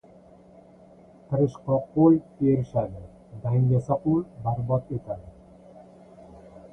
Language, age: Uzbek, 40-49